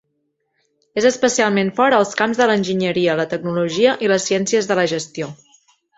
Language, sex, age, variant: Catalan, female, 30-39, Central